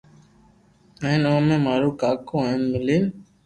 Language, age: Loarki, under 19